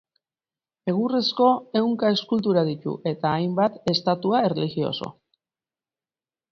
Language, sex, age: Basque, female, 50-59